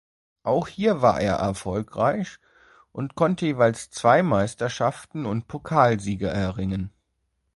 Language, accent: German, Deutschland Deutsch